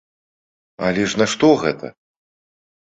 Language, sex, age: Belarusian, male, 40-49